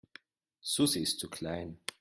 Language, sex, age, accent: German, male, 19-29, Österreichisches Deutsch